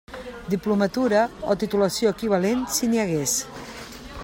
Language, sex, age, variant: Catalan, female, 50-59, Central